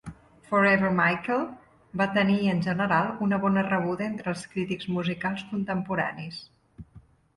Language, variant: Catalan, Central